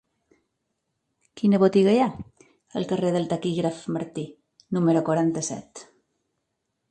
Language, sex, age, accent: Catalan, female, 40-49, mallorquí